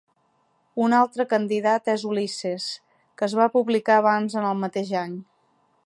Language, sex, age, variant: Catalan, female, 40-49, Central